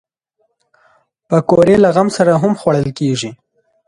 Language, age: Pashto, 19-29